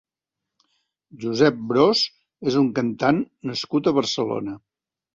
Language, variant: Catalan, Central